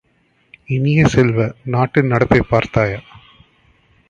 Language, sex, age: Tamil, male, 30-39